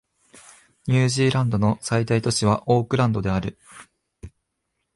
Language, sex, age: Japanese, male, 19-29